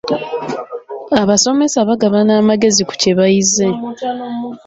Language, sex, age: Ganda, female, 30-39